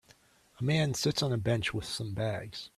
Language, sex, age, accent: English, male, 40-49, United States English